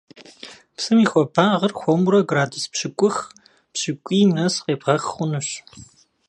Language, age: Kabardian, 40-49